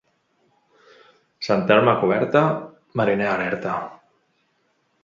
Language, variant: Catalan, Central